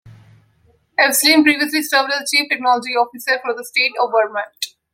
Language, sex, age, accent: English, female, 19-29, India and South Asia (India, Pakistan, Sri Lanka)